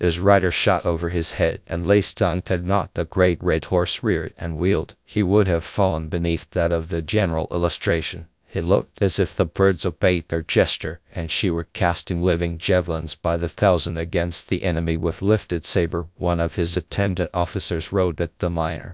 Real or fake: fake